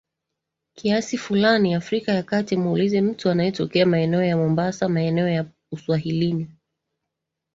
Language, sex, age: Swahili, female, 30-39